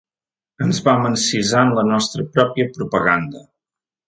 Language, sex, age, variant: Catalan, male, 30-39, Central